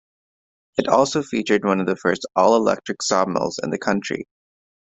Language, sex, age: English, male, 19-29